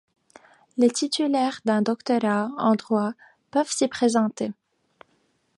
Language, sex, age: French, female, 19-29